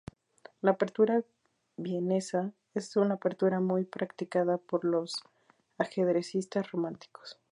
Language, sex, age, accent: Spanish, female, 19-29, México